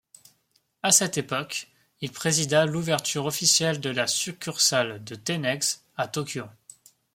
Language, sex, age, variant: French, male, 19-29, Français de métropole